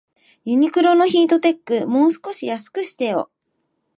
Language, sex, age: Japanese, female, 19-29